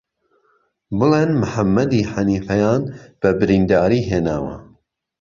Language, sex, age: Central Kurdish, male, 40-49